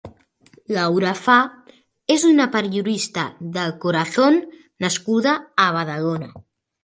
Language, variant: Catalan, Central